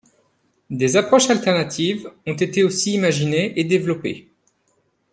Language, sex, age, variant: French, male, 40-49, Français de métropole